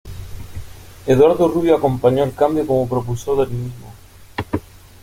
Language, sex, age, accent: Spanish, male, 40-49, España: Sur peninsular (Andalucia, Extremadura, Murcia)